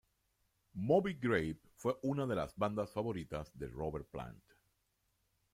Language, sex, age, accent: Spanish, male, 60-69, Caribe: Cuba, Venezuela, Puerto Rico, República Dominicana, Panamá, Colombia caribeña, México caribeño, Costa del golfo de México